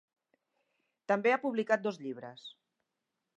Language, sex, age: Catalan, female, 50-59